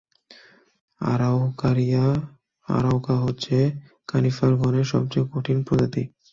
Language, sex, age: Bengali, male, 19-29